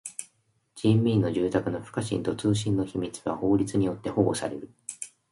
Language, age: Japanese, 19-29